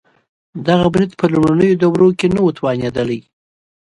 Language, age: Pashto, 40-49